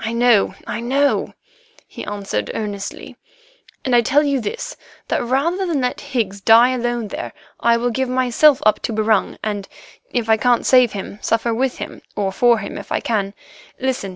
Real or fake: real